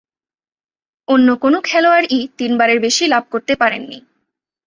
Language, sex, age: Bengali, female, 19-29